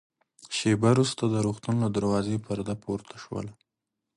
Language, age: Pashto, 30-39